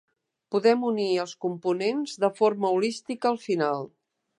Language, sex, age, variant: Catalan, female, 50-59, Central